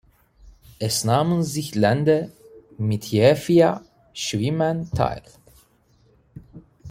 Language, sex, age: German, male, 19-29